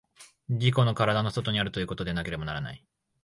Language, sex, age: Japanese, male, 19-29